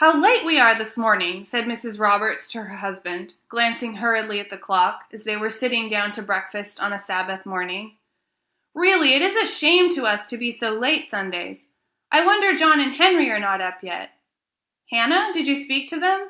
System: none